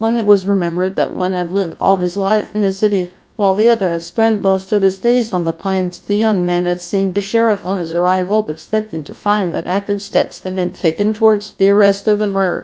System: TTS, GlowTTS